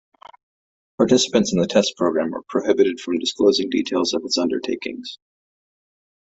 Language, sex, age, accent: English, male, 19-29, United States English